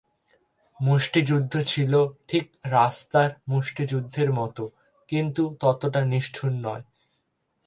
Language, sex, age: Bengali, male, 19-29